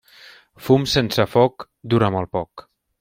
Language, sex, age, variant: Catalan, male, 30-39, Central